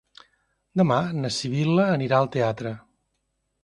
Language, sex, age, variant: Catalan, male, 50-59, Central